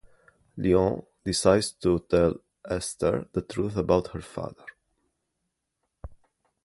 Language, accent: English, United States English